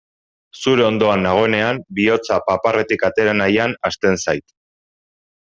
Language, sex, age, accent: Basque, male, 30-39, Erdialdekoa edo Nafarra (Gipuzkoa, Nafarroa)